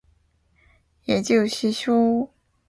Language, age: Chinese, 19-29